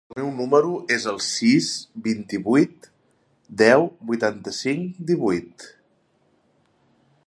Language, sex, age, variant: Catalan, male, 19-29, Septentrional